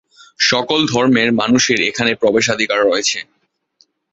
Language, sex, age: Bengali, male, 19-29